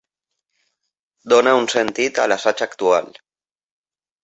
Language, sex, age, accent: Catalan, male, 30-39, valencià